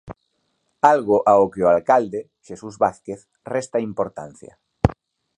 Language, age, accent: Galician, 30-39, Normativo (estándar)